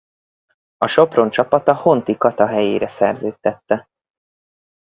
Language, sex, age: Hungarian, male, 30-39